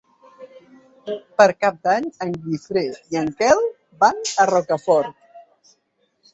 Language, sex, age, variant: Catalan, female, 50-59, Central